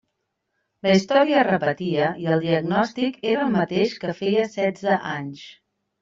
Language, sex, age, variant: Catalan, female, 30-39, Central